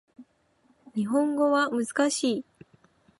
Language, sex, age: Japanese, female, 30-39